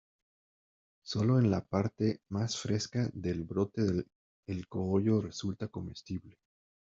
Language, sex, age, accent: Spanish, male, 40-49, México